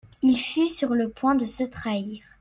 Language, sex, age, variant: French, female, under 19, Français de métropole